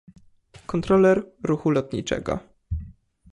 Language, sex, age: Polish, male, 19-29